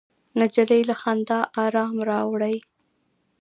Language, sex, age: Pashto, female, 19-29